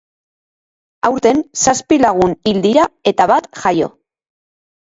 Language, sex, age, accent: Basque, female, 30-39, Mendebalekoa (Araba, Bizkaia, Gipuzkoako mendebaleko herri batzuk)